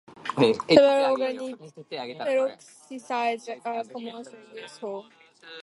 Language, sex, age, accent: English, female, under 19, United States English